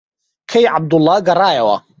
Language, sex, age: Central Kurdish, male, 19-29